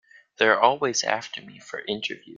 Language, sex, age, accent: English, male, under 19, United States English